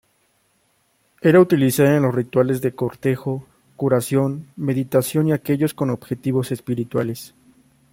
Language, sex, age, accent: Spanish, male, 19-29, México